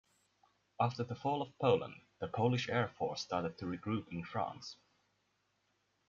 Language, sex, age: English, male, 19-29